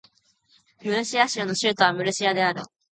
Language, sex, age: Japanese, female, 19-29